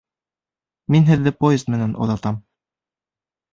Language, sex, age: Bashkir, male, 19-29